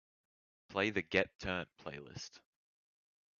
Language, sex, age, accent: English, male, under 19, Australian English